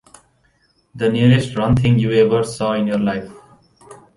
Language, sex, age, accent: English, male, 19-29, India and South Asia (India, Pakistan, Sri Lanka)